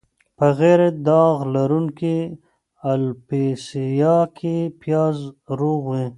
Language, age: Pashto, 30-39